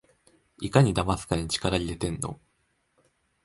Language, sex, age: Japanese, male, under 19